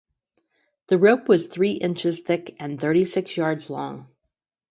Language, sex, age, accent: English, female, 50-59, United States English; Midwestern